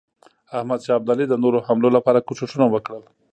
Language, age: Pashto, 40-49